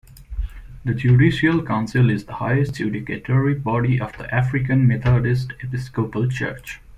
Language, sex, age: English, male, 19-29